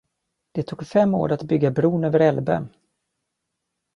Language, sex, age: Swedish, male, 40-49